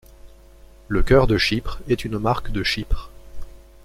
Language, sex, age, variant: French, male, 19-29, Français de métropole